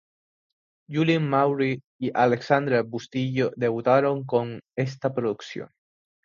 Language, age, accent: Spanish, 19-29, España: Islas Canarias